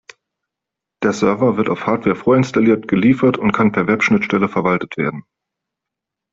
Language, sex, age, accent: German, male, 30-39, Deutschland Deutsch